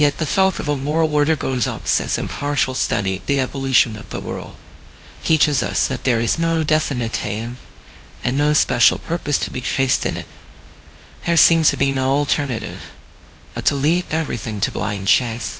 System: TTS, VITS